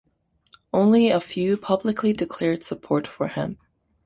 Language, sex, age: English, female, 19-29